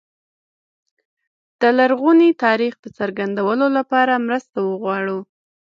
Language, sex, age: Pashto, female, 30-39